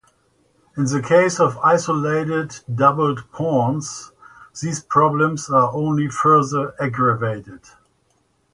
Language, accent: English, United States English